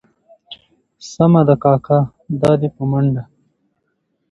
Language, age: Pashto, 19-29